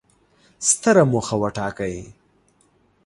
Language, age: Pashto, 30-39